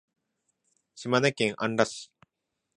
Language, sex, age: Japanese, male, 19-29